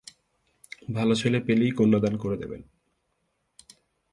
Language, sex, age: Bengali, male, 19-29